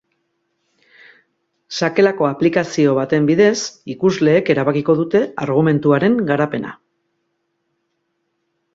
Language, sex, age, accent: Basque, female, 40-49, Mendebalekoa (Araba, Bizkaia, Gipuzkoako mendebaleko herri batzuk)